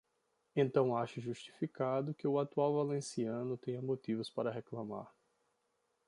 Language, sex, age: Portuguese, male, 40-49